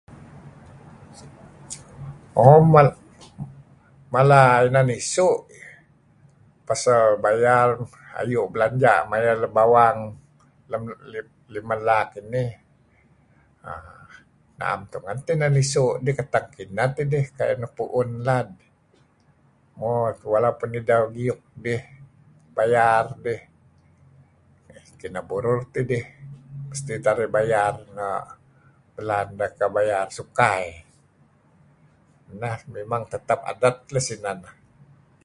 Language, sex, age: Kelabit, male, 60-69